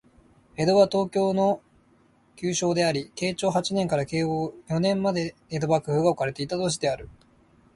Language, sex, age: Japanese, male, 30-39